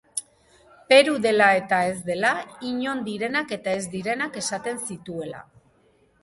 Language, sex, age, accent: Basque, female, 40-49, Mendebalekoa (Araba, Bizkaia, Gipuzkoako mendebaleko herri batzuk)